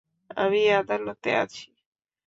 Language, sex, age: Bengali, female, 19-29